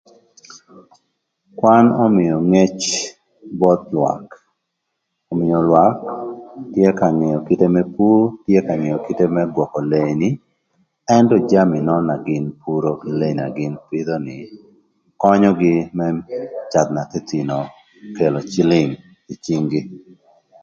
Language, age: Thur, 40-49